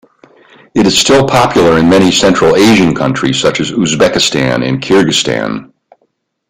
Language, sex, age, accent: English, male, 60-69, United States English